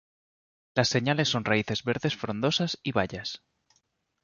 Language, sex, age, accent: Spanish, male, 30-39, España: Norte peninsular (Asturias, Castilla y León, Cantabria, País Vasco, Navarra, Aragón, La Rioja, Guadalajara, Cuenca)